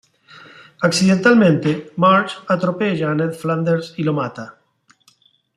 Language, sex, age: Spanish, male, 50-59